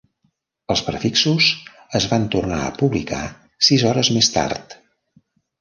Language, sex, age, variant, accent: Catalan, male, 70-79, Central, central